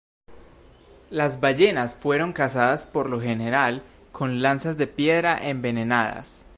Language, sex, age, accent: Spanish, male, under 19, Andino-Pacífico: Colombia, Perú, Ecuador, oeste de Bolivia y Venezuela andina